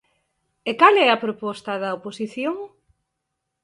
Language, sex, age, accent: Galician, female, 50-59, Normativo (estándar)